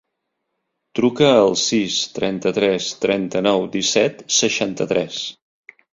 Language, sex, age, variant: Catalan, male, 50-59, Central